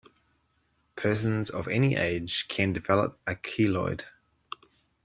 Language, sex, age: English, male, 30-39